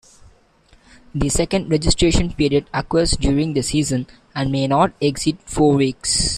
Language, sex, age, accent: English, male, 19-29, India and South Asia (India, Pakistan, Sri Lanka)